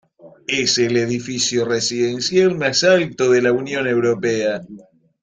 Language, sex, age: Spanish, male, 40-49